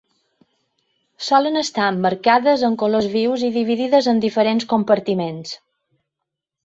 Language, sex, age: Catalan, female, 50-59